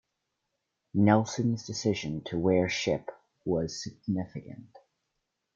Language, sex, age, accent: English, male, under 19, United States English